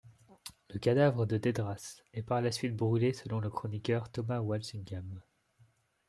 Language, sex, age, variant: French, male, 19-29, Français de métropole